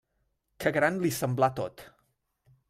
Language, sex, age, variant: Catalan, male, 19-29, Central